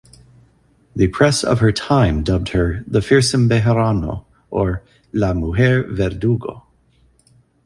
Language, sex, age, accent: English, male, 40-49, United States English